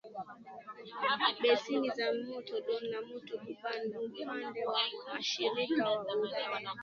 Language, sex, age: Swahili, female, 19-29